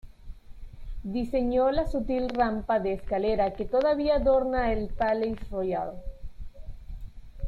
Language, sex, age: Spanish, female, 19-29